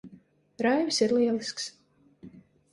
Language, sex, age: Latvian, female, 30-39